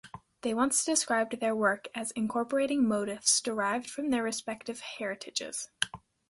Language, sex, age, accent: English, female, under 19, United States English